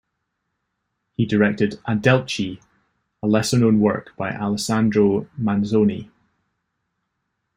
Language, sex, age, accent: English, male, 30-39, Scottish English